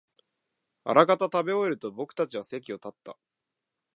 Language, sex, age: Japanese, male, 19-29